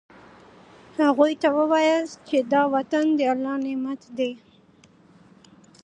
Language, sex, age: Pashto, female, 19-29